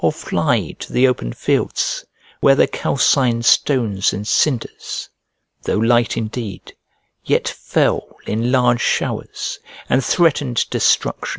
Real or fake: real